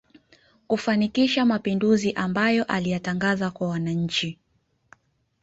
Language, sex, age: Swahili, female, 19-29